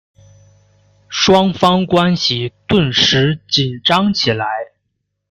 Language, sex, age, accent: Chinese, male, 19-29, 出生地：河北省